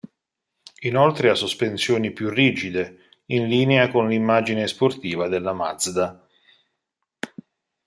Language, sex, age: Italian, male, 40-49